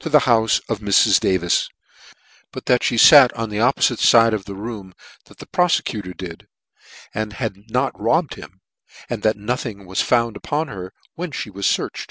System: none